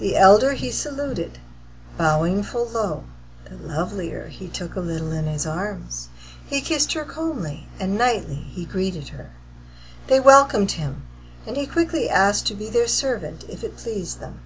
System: none